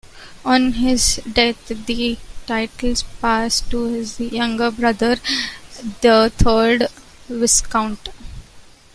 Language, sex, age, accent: English, female, 19-29, India and South Asia (India, Pakistan, Sri Lanka)